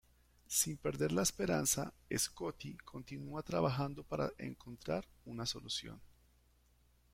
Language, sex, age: Spanish, male, 50-59